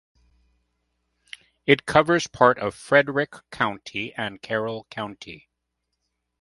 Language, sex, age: English, male, 50-59